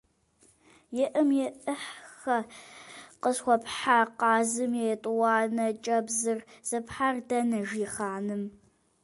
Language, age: Kabardian, under 19